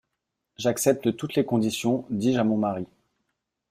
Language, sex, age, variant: French, male, 40-49, Français de métropole